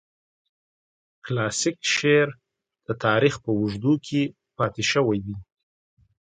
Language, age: Pashto, 30-39